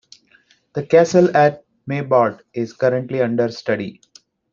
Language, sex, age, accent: English, male, 30-39, India and South Asia (India, Pakistan, Sri Lanka)